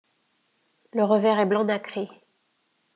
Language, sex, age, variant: French, female, 50-59, Français de métropole